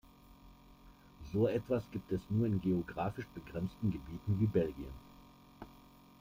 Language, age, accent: German, 50-59, Deutschland Deutsch